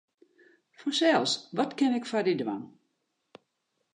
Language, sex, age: Western Frisian, female, 60-69